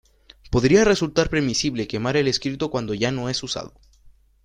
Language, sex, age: Spanish, male, 19-29